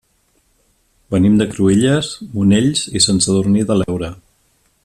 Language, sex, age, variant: Catalan, male, 40-49, Central